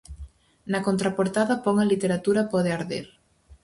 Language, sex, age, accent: Galician, female, under 19, Central (gheada)